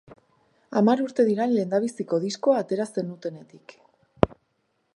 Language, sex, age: Basque, female, 19-29